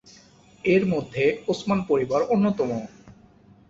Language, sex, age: Bengali, male, 30-39